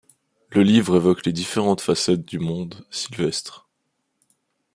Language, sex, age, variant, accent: French, male, 19-29, Français d'Europe, Français de Suisse